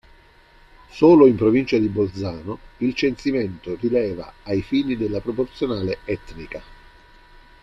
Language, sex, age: Italian, male, 50-59